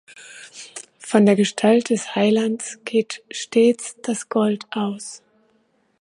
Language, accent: German, Deutschland Deutsch